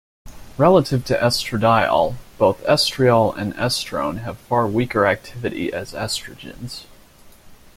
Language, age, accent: English, 19-29, United States English